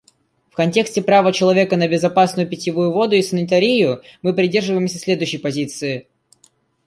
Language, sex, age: Russian, male, under 19